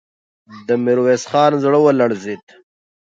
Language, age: Pashto, 30-39